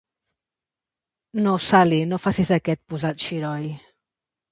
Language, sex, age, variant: Catalan, female, 40-49, Central